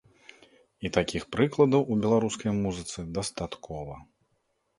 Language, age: Belarusian, 30-39